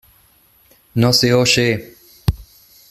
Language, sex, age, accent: Spanish, male, 30-39, Rioplatense: Argentina, Uruguay, este de Bolivia, Paraguay